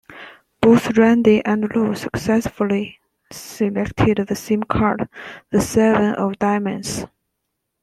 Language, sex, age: English, female, 19-29